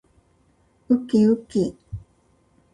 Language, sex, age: Japanese, female, 50-59